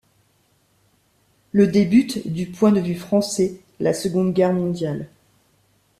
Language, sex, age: French, female, 40-49